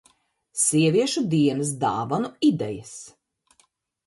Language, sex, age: Latvian, female, 50-59